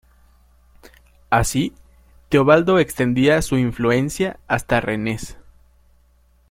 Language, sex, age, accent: Spanish, male, 19-29, México